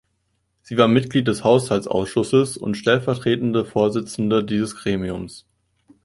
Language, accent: German, Deutschland Deutsch